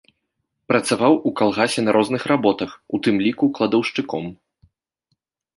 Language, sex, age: Belarusian, male, 19-29